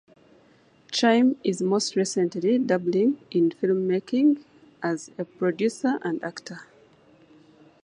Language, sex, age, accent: English, female, 30-39, United States English